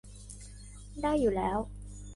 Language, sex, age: Thai, female, 19-29